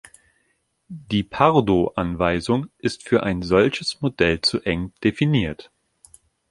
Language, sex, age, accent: German, male, 30-39, Deutschland Deutsch